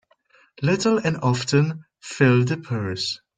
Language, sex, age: English, male, under 19